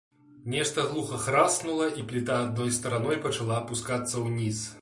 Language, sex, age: Belarusian, male, 19-29